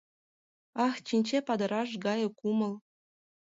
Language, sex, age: Mari, female, 19-29